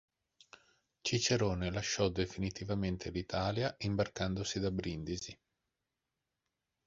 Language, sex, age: Italian, male, 40-49